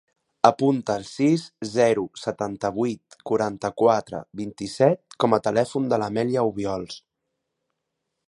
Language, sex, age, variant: Catalan, male, 30-39, Central